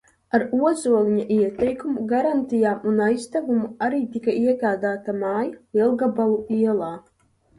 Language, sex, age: Latvian, female, 19-29